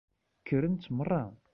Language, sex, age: Kabyle, male, 19-29